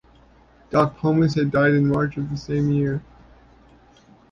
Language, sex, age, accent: English, male, 40-49, Canadian English